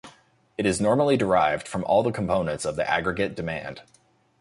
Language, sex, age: English, male, 19-29